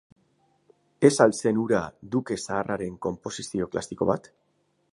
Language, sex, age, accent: Basque, male, 40-49, Mendebalekoa (Araba, Bizkaia, Gipuzkoako mendebaleko herri batzuk)